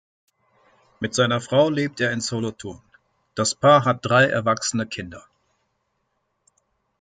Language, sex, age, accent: German, male, 30-39, Deutschland Deutsch